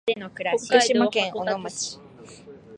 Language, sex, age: Japanese, female, 19-29